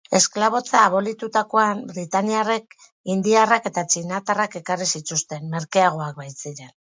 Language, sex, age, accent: Basque, female, 50-59, Mendebalekoa (Araba, Bizkaia, Gipuzkoako mendebaleko herri batzuk)